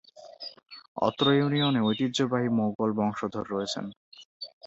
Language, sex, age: Bengali, male, under 19